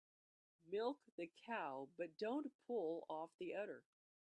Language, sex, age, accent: English, female, 60-69, United States English